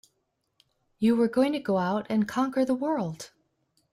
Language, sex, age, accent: English, female, 50-59, United States English